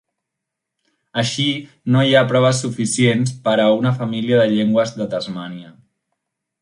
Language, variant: Catalan, Central